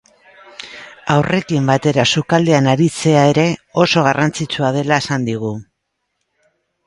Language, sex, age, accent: Basque, female, 60-69, Mendebalekoa (Araba, Bizkaia, Gipuzkoako mendebaleko herri batzuk)